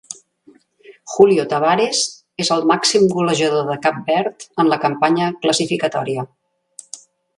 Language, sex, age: Catalan, female, 60-69